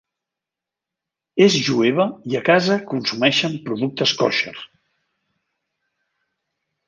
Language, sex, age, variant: Catalan, male, 60-69, Central